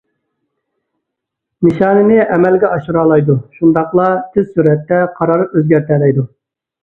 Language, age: Uyghur, 30-39